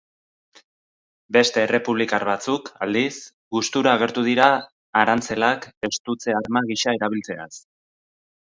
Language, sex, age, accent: Basque, male, 30-39, Erdialdekoa edo Nafarra (Gipuzkoa, Nafarroa)